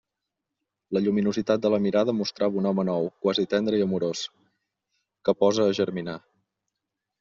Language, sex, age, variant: Catalan, male, 30-39, Balear